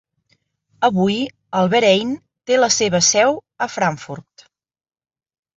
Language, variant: Catalan, Central